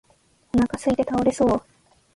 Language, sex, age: Japanese, female, 19-29